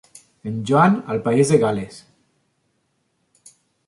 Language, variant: Catalan, Central